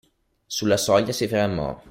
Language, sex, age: Italian, male, under 19